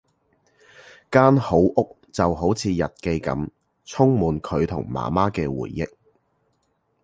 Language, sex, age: Cantonese, male, 40-49